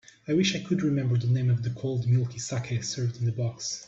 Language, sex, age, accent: English, male, 19-29, United States English